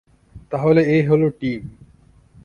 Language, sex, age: Bengali, male, 19-29